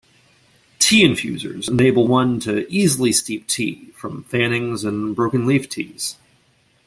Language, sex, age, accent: English, male, 19-29, United States English